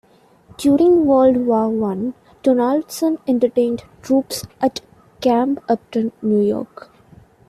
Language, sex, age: English, female, 19-29